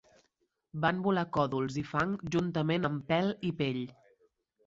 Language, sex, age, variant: Catalan, female, 19-29, Central